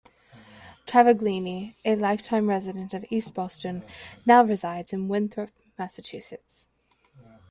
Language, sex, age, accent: English, female, 19-29, England English